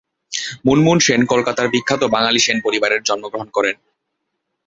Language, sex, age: Bengali, male, 19-29